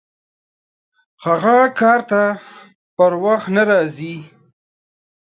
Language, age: Pashto, 30-39